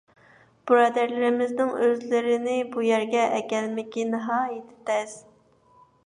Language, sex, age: Uyghur, female, 19-29